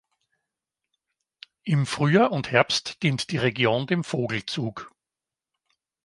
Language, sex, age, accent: German, male, 50-59, Österreichisches Deutsch